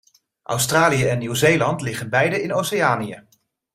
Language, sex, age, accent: Dutch, male, 30-39, Nederlands Nederlands